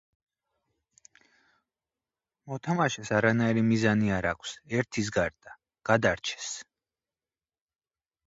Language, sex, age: Georgian, male, 30-39